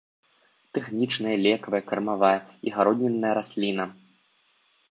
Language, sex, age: Belarusian, male, 19-29